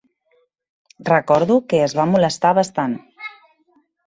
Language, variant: Catalan, Central